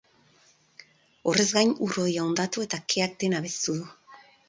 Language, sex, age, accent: Basque, female, 50-59, Erdialdekoa edo Nafarra (Gipuzkoa, Nafarroa)